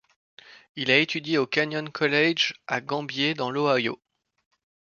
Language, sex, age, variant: French, male, 30-39, Français de métropole